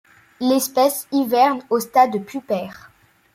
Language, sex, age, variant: French, male, under 19, Français de métropole